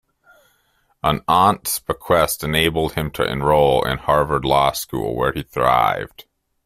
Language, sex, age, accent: English, male, 30-39, Canadian English